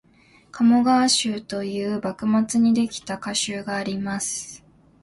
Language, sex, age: Japanese, female, 19-29